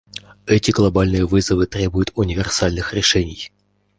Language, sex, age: Russian, male, 19-29